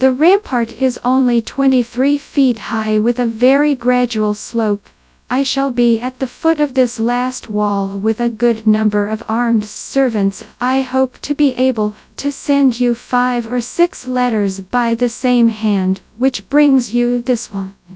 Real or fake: fake